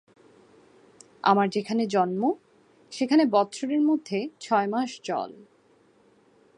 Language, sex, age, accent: Bengali, female, 19-29, প্রমিত